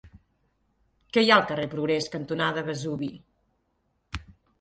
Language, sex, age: Catalan, female, 50-59